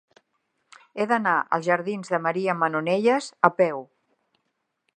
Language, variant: Catalan, Central